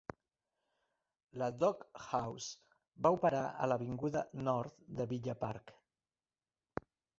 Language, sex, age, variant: Catalan, male, 40-49, Central